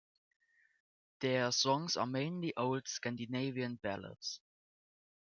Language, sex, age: English, male, under 19